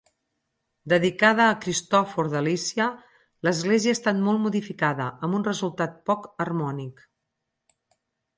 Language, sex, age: Catalan, female, 50-59